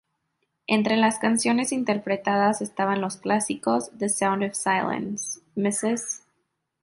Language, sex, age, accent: Spanish, female, 19-29, México